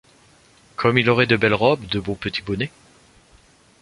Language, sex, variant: French, male, Français de métropole